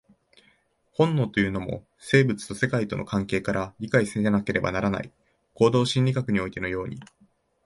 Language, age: Japanese, 19-29